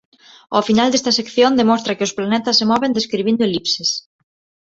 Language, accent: Galician, Neofalante